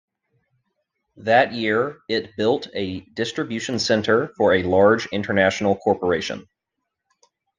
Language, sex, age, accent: English, male, 19-29, United States English